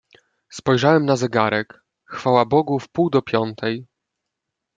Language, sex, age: Polish, male, 19-29